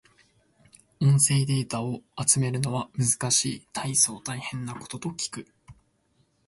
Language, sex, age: Japanese, male, 19-29